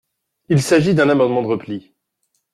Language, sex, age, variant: French, male, 40-49, Français de métropole